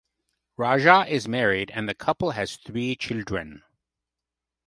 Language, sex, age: English, male, 50-59